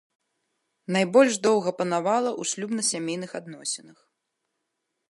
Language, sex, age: Belarusian, female, 19-29